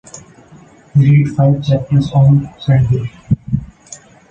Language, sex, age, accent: English, male, 19-29, India and South Asia (India, Pakistan, Sri Lanka)